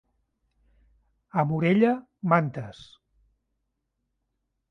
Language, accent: Catalan, Barceloní